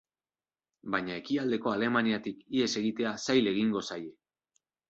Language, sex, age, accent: Basque, male, 30-39, Mendebalekoa (Araba, Bizkaia, Gipuzkoako mendebaleko herri batzuk)